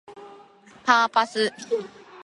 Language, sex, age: Japanese, female, 19-29